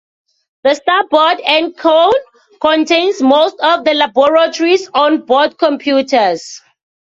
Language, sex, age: English, female, 19-29